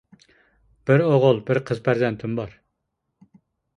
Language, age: Uyghur, 40-49